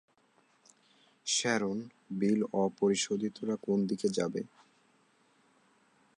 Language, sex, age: Bengali, male, under 19